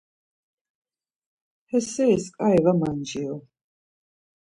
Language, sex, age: Laz, female, 50-59